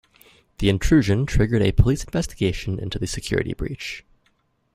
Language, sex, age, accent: English, male, 19-29, Canadian English